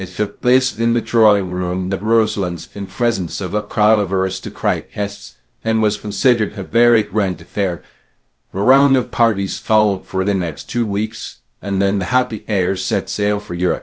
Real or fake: fake